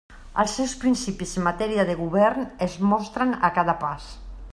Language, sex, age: Catalan, female, 40-49